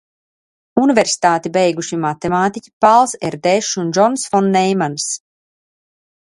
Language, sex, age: Latvian, female, 30-39